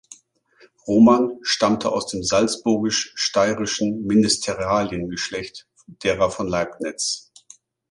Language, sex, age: German, male, 50-59